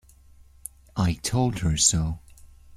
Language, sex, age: English, male, 19-29